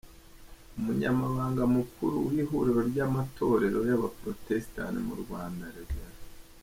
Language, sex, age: Kinyarwanda, male, 30-39